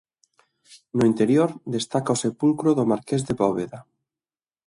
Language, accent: Galician, Oriental (común en zona oriental)